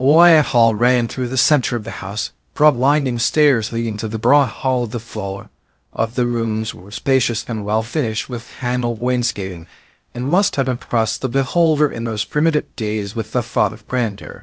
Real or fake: fake